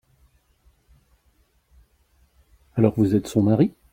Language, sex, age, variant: French, male, 50-59, Français de métropole